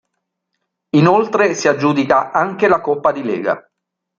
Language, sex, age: Italian, male, 40-49